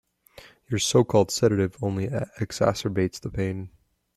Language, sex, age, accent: English, male, 19-29, United States English